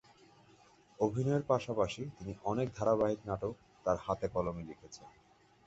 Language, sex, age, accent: Bengali, male, 40-49, Bangladeshi